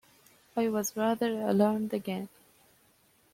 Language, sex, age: English, female, 19-29